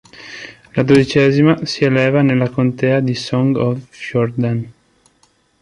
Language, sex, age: Italian, male, 19-29